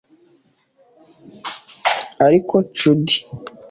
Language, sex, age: Kinyarwanda, male, 19-29